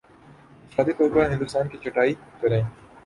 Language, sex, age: Urdu, male, 19-29